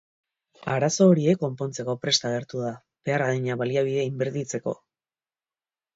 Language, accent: Basque, Erdialdekoa edo Nafarra (Gipuzkoa, Nafarroa)